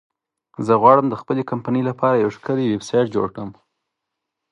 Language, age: Pashto, 19-29